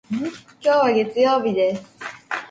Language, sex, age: Japanese, female, under 19